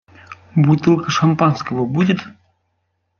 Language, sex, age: Russian, male, 19-29